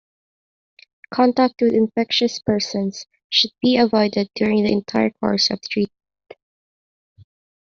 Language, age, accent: English, 19-29, Filipino